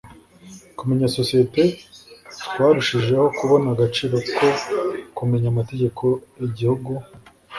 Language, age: Kinyarwanda, 30-39